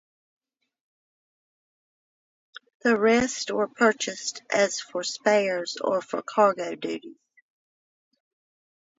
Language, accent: English, United States English